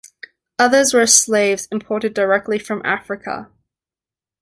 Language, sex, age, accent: English, female, 19-29, Australian English